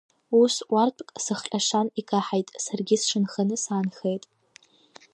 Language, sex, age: Abkhazian, female, under 19